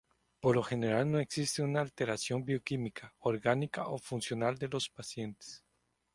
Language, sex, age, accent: Spanish, male, 30-39, América central